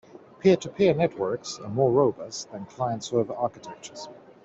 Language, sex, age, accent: English, male, 19-29, England English